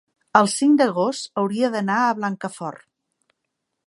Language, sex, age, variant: Catalan, female, 50-59, Central